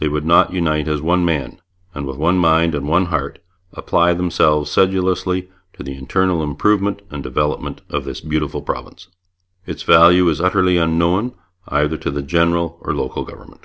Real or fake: real